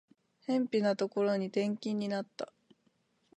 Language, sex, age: Japanese, female, 19-29